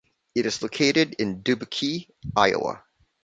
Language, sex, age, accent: English, male, 30-39, Filipino